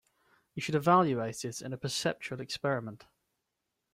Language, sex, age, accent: English, male, 30-39, England English